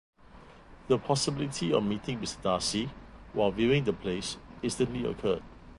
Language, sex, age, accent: English, male, 50-59, Singaporean English